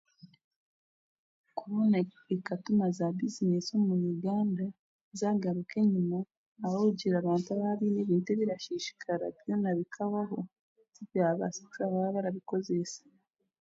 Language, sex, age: Chiga, female, 19-29